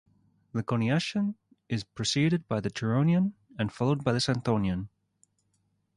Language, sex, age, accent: English, male, 30-39, Australian English